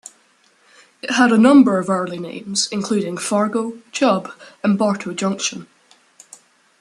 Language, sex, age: English, male, under 19